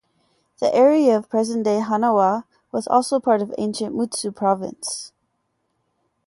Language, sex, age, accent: English, female, 19-29, United States English